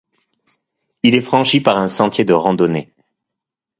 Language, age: French, 40-49